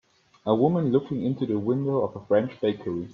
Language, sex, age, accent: English, male, 19-29, United States English